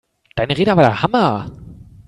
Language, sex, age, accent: German, male, 19-29, Deutschland Deutsch